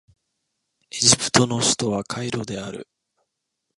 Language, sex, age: Japanese, male, 19-29